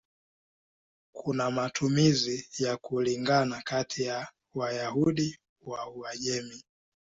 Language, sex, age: Swahili, male, 19-29